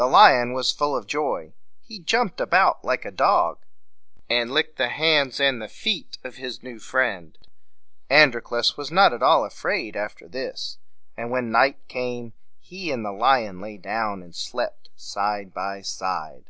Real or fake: real